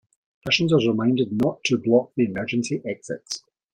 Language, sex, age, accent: English, male, 50-59, Scottish English